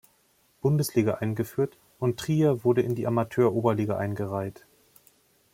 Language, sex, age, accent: German, male, 40-49, Deutschland Deutsch